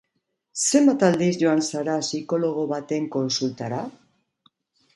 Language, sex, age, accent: Basque, female, 60-69, Mendebalekoa (Araba, Bizkaia, Gipuzkoako mendebaleko herri batzuk)